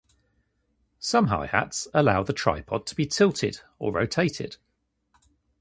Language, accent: English, England English